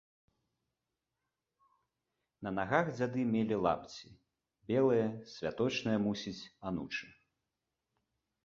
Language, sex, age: Belarusian, male, 30-39